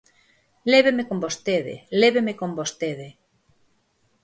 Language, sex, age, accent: Galician, female, 50-59, Normativo (estándar)